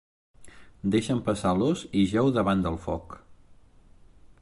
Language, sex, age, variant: Catalan, male, 40-49, Central